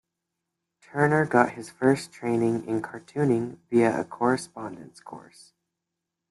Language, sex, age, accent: English, male, under 19, United States English